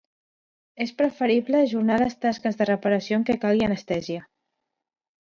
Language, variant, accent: Catalan, Central, central